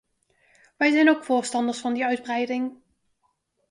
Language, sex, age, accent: Dutch, female, 30-39, Nederlands Nederlands